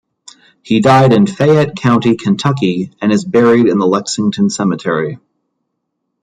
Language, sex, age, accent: English, male, 40-49, United States English